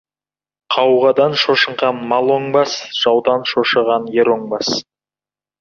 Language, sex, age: Kazakh, male, 19-29